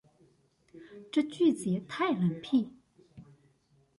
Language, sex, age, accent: Chinese, female, 40-49, 出生地：臺北市